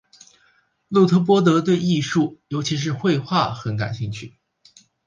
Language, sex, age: Chinese, male, 19-29